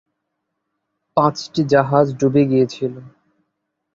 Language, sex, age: Bengali, male, 19-29